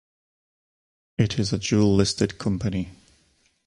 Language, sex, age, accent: English, male, 30-39, England English